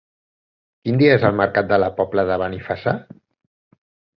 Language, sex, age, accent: Catalan, male, 40-49, Català central